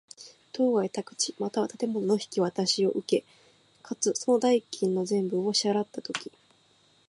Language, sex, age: Japanese, female, 19-29